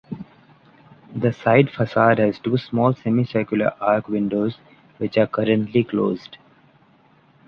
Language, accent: English, India and South Asia (India, Pakistan, Sri Lanka)